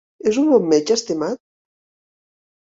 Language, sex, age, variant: Catalan, female, 50-59, Central